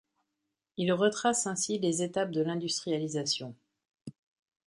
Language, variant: French, Français de métropole